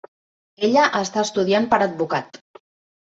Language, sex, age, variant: Catalan, female, 30-39, Central